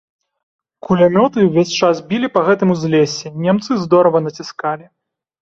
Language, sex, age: Belarusian, male, 19-29